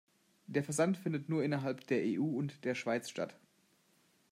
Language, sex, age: German, male, 19-29